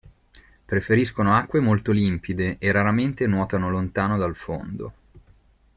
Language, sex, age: Italian, male, 30-39